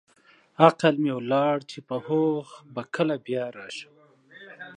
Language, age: Pashto, 30-39